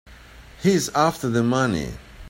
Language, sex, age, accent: English, male, 40-49, United States English